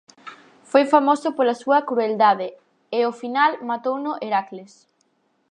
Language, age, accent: Galician, 40-49, Oriental (común en zona oriental)